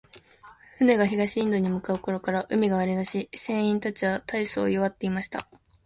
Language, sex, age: Japanese, female, 19-29